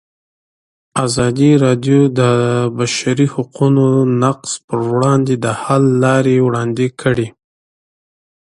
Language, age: Pashto, 30-39